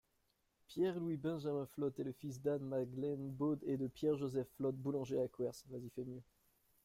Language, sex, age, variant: French, male, 30-39, Français de métropole